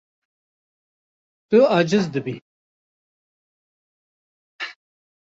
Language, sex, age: Kurdish, male, 50-59